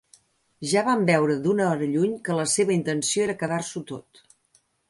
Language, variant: Catalan, Central